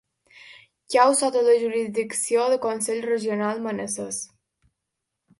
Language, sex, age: Catalan, female, under 19